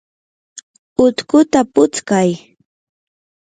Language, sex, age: Yanahuanca Pasco Quechua, female, 19-29